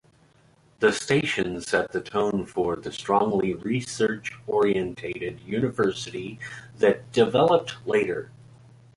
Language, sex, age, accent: English, male, 40-49, United States English